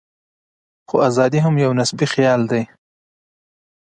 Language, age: Pashto, 19-29